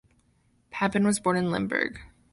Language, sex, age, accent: English, female, under 19, United States English